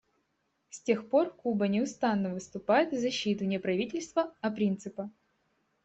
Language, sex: Russian, female